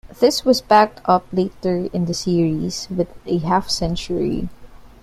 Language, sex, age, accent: English, female, 19-29, Filipino